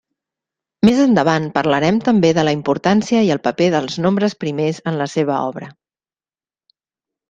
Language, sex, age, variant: Catalan, female, 40-49, Central